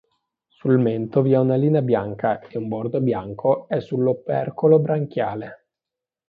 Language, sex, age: Italian, male, 19-29